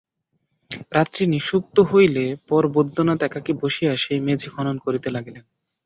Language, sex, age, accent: Bengali, male, 19-29, শুদ্ধ